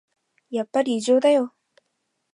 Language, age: Japanese, 19-29